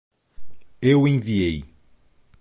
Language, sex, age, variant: Portuguese, male, 30-39, Portuguese (Brasil)